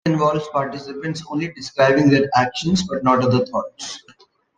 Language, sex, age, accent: English, male, 19-29, India and South Asia (India, Pakistan, Sri Lanka)